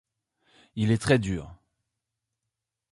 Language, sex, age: French, male, 30-39